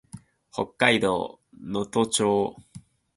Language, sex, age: Japanese, male, 19-29